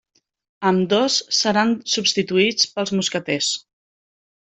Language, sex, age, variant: Catalan, female, 40-49, Central